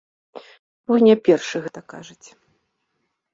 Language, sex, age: Belarusian, female, 40-49